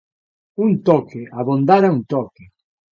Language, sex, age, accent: Galician, male, 60-69, Atlántico (seseo e gheada)